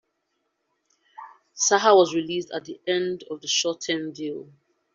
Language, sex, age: English, female, 30-39